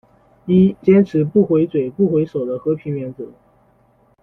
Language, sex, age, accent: Chinese, male, 19-29, 出生地：浙江省